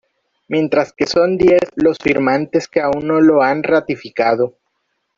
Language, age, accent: Spanish, 30-39, México